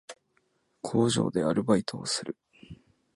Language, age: Japanese, 19-29